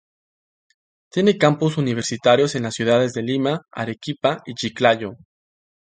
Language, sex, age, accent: Spanish, male, 19-29, México